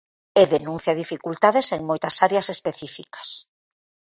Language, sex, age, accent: Galician, female, 40-49, Normativo (estándar)